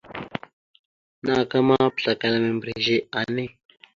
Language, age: Mada (Cameroon), 19-29